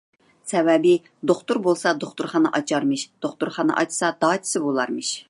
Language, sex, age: Uyghur, female, 30-39